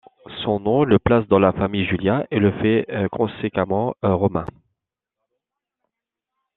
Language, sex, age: French, male, 30-39